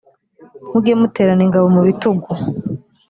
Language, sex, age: Kinyarwanda, female, 19-29